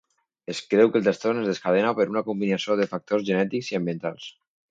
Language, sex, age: Catalan, male, 30-39